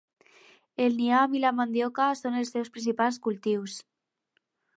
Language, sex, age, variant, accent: Catalan, female, under 19, Alacantí, aprenent (recent, des del castellà)